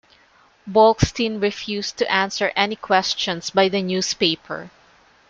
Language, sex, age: English, female, 50-59